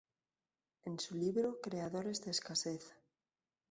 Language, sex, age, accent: Spanish, female, 19-29, España: Centro-Sur peninsular (Madrid, Toledo, Castilla-La Mancha)